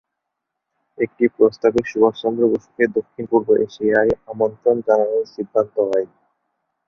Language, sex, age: Bengali, male, under 19